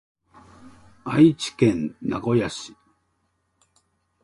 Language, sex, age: Japanese, male, 50-59